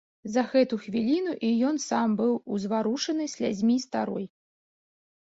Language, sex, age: Belarusian, female, 30-39